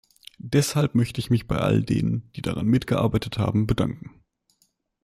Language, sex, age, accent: German, male, 19-29, Deutschland Deutsch